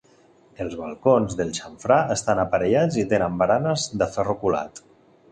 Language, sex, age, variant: Catalan, male, 40-49, Central